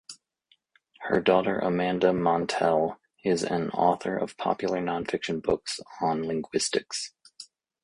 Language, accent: English, United States English